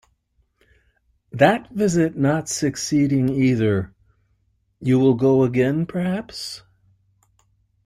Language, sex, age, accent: English, male, 60-69, United States English